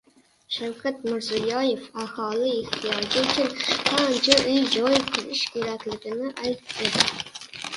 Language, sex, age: Uzbek, male, 19-29